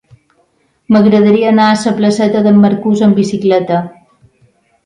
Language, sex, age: Catalan, female, 50-59